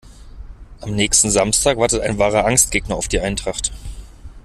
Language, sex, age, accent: German, male, 30-39, Deutschland Deutsch